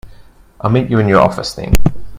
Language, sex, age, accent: English, male, 30-39, New Zealand English